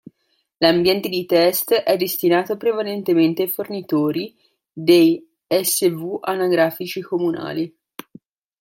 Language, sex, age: Italian, female, 19-29